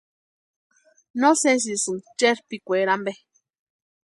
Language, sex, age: Western Highland Purepecha, female, 19-29